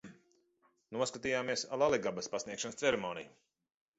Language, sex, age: Latvian, male, 40-49